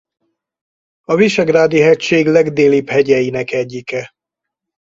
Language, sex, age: Hungarian, male, 60-69